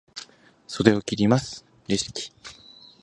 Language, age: Japanese, 19-29